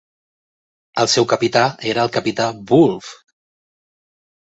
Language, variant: Catalan, Central